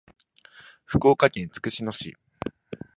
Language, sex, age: Japanese, male, 19-29